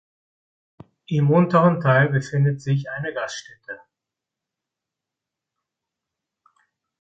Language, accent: German, Deutschland Deutsch